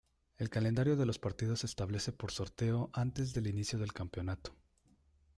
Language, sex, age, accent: Spanish, male, 19-29, México